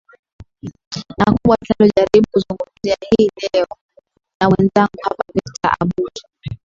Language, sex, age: Swahili, female, 19-29